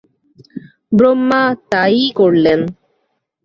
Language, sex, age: Bengali, female, 30-39